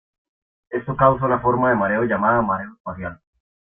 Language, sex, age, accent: Spanish, male, 19-29, América central